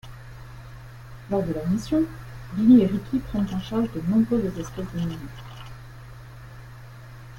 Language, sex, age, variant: French, female, 40-49, Français de métropole